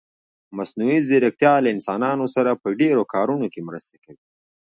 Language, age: Pashto, 19-29